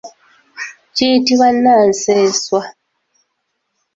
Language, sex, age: Ganda, female, 19-29